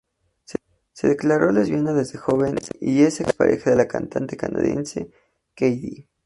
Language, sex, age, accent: Spanish, male, 19-29, México